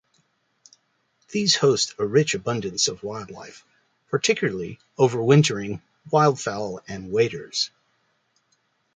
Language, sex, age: English, male, 50-59